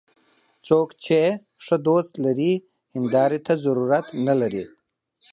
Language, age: Pashto, 30-39